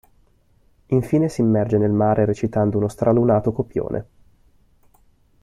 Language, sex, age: Italian, male, 19-29